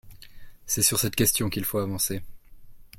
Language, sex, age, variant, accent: French, male, 19-29, Français d'Europe, Français de Suisse